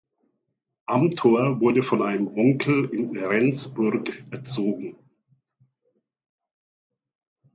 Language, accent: German, Deutschland Deutsch